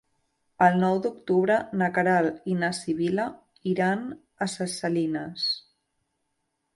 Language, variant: Catalan, Central